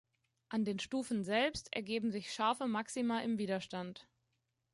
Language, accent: German, Deutschland Deutsch